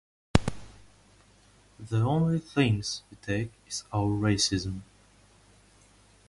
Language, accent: English, Russian